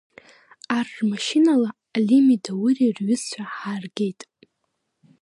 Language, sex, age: Abkhazian, female, 19-29